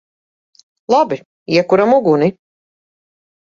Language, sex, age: Latvian, female, 40-49